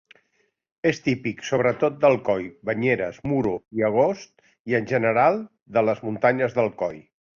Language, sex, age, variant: Catalan, male, 60-69, Central